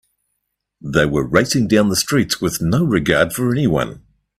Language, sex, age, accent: English, male, 40-49, New Zealand English